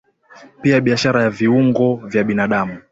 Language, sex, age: Swahili, male, 19-29